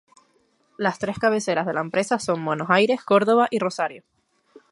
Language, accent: Spanish, España: Islas Canarias